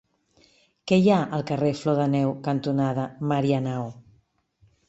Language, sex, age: Catalan, female, 50-59